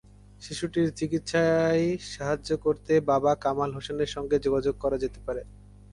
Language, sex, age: Bengali, male, 19-29